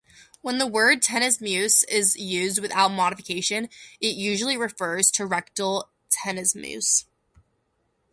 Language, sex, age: English, female, under 19